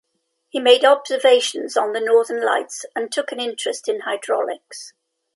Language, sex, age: English, female, 70-79